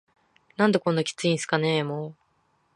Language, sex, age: Japanese, female, 19-29